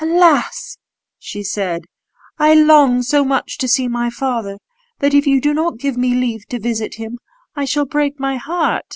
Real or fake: real